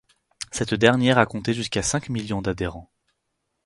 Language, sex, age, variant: French, male, 19-29, Français de métropole